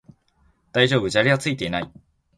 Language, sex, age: Japanese, male, 19-29